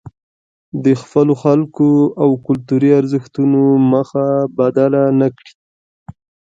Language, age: Pashto, 19-29